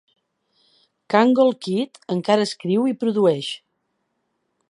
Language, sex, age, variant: Catalan, female, 60-69, Central